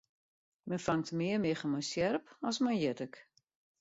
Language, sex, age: Western Frisian, female, 60-69